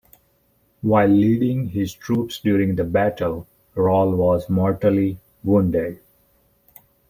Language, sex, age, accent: English, male, 30-39, India and South Asia (India, Pakistan, Sri Lanka)